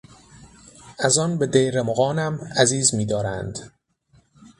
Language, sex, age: Persian, male, 30-39